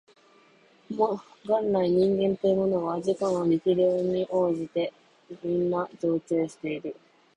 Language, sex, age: Japanese, female, under 19